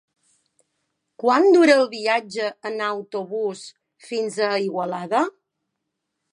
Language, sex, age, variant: Catalan, female, 50-59, Balear